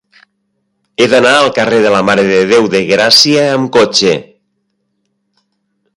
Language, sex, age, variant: Catalan, male, 50-59, Nord-Occidental